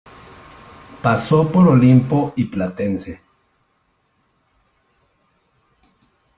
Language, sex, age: Spanish, male, 30-39